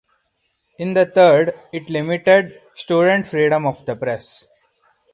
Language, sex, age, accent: English, male, 19-29, India and South Asia (India, Pakistan, Sri Lanka)